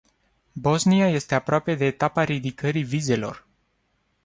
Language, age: Romanian, 19-29